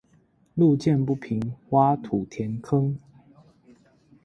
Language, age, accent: Chinese, 19-29, 出生地：彰化縣